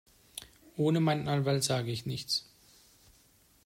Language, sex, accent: German, male, Deutschland Deutsch